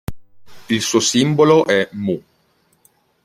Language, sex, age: Italian, male, 30-39